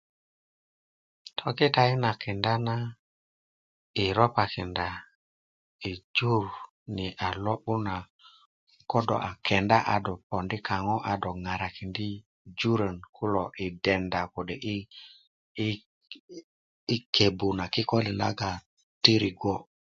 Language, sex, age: Kuku, male, 30-39